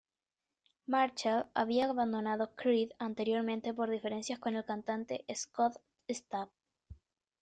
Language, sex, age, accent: Spanish, female, under 19, Chileno: Chile, Cuyo